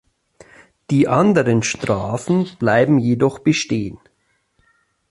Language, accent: German, Deutschland Deutsch